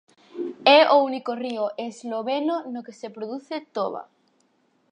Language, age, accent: Galician, 40-49, Oriental (común en zona oriental)